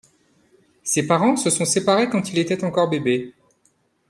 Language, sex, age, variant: French, male, 40-49, Français de métropole